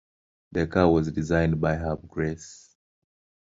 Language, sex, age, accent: English, male, 19-29, United States English